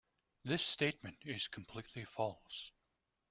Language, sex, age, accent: English, male, 19-29, United States English